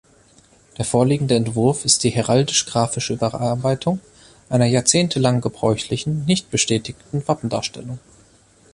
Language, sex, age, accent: German, male, 19-29, Deutschland Deutsch